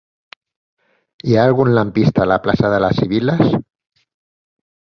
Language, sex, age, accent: Catalan, male, 40-49, Català central